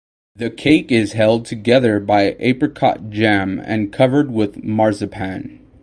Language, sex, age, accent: English, male, 19-29, United States English